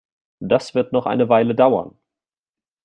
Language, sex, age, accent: German, male, 19-29, Deutschland Deutsch